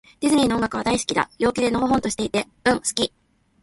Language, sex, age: Japanese, female, 19-29